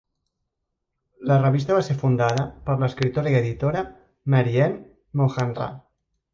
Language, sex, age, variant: Catalan, male, 30-39, Central